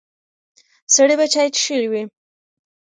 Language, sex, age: Pashto, female, 19-29